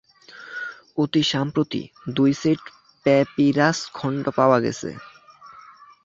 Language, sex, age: Bengali, male, under 19